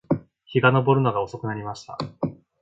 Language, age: Japanese, 19-29